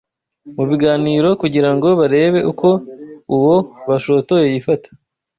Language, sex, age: Kinyarwanda, male, 19-29